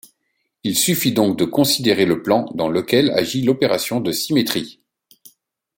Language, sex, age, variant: French, male, 40-49, Français de métropole